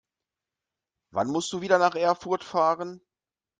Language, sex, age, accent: German, male, 40-49, Deutschland Deutsch